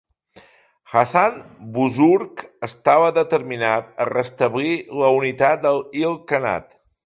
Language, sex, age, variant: Catalan, male, 50-59, Central